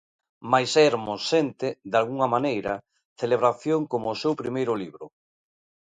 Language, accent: Galician, Oriental (común en zona oriental)